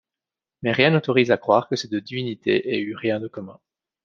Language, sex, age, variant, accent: French, male, 30-39, Français d'Europe, Français de Belgique